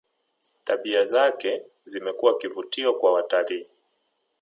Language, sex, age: Swahili, male, 30-39